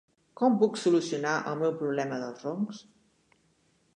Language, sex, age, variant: Catalan, female, 70-79, Central